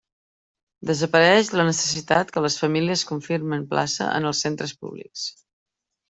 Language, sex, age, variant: Catalan, female, 50-59, Central